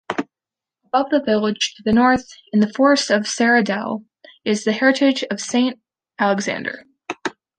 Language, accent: English, United States English